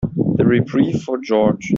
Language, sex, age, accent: English, male, 30-39, United States English